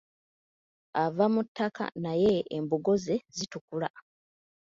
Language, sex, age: Ganda, female, 30-39